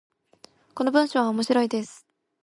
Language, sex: Japanese, female